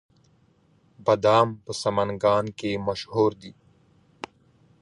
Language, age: Pashto, 30-39